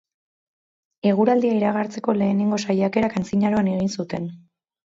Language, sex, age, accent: Basque, female, 19-29, Mendebalekoa (Araba, Bizkaia, Gipuzkoako mendebaleko herri batzuk)